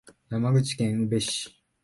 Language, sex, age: Japanese, male, 19-29